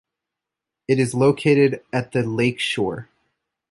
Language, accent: English, United States English